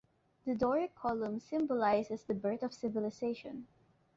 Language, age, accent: English, under 19, Filipino